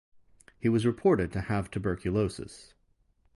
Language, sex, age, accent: English, male, 40-49, United States English